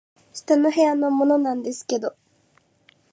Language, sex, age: Japanese, female, 19-29